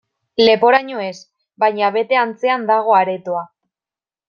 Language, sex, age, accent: Basque, female, 19-29, Mendebalekoa (Araba, Bizkaia, Gipuzkoako mendebaleko herri batzuk)